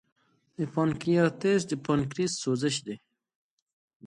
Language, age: Pashto, 30-39